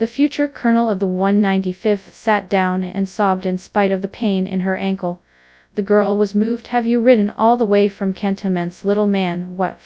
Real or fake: fake